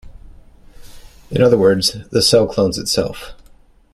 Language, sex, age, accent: English, male, 40-49, United States English